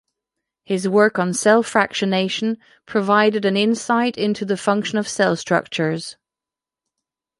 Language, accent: English, United States English